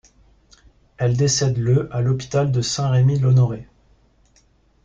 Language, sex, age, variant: French, male, 19-29, Français de métropole